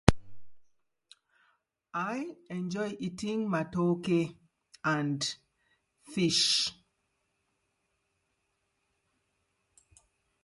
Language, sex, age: English, female, 40-49